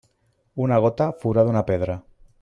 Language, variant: Catalan, Central